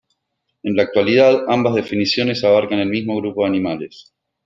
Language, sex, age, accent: Spanish, male, 30-39, Rioplatense: Argentina, Uruguay, este de Bolivia, Paraguay